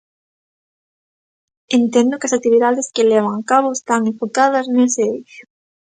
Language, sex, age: Galician, female, 19-29